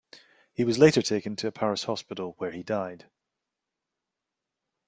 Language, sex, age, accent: English, male, 40-49, Scottish English